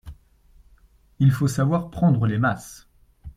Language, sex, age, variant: French, male, 19-29, Français de métropole